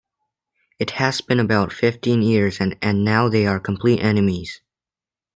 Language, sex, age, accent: English, male, under 19, United States English